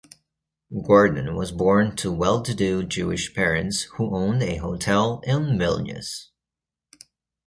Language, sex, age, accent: English, male, 19-29, United States English